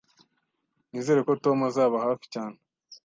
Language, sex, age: Kinyarwanda, male, 19-29